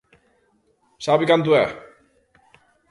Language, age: Galician, 19-29